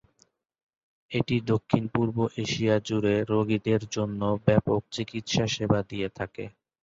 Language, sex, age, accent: Bengali, male, 19-29, Native; শুদ্ধ